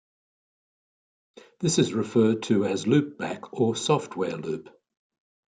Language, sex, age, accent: English, male, 70-79, Australian English